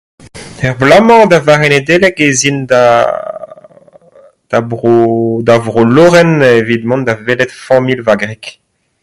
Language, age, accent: Breton, 30-39, Kerneveg; Leoneg